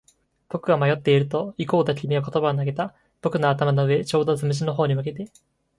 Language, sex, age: Japanese, male, 19-29